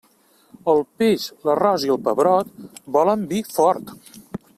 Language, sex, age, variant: Catalan, male, 50-59, Central